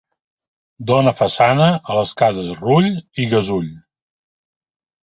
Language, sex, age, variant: Catalan, male, 50-59, Balear